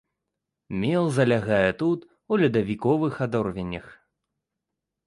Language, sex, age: Belarusian, male, 19-29